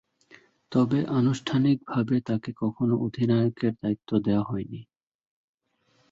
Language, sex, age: Bengali, male, 19-29